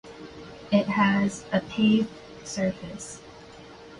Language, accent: English, United States English